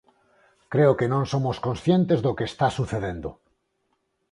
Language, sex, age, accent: Galician, male, 40-49, Normativo (estándar); Neofalante